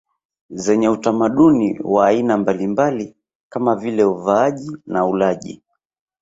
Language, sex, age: Swahili, male, 30-39